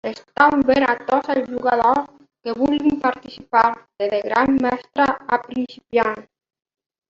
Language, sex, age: Catalan, female, 40-49